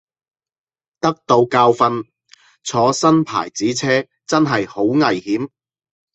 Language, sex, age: Cantonese, male, 40-49